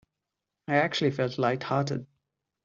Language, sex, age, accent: English, male, 19-29, India and South Asia (India, Pakistan, Sri Lanka)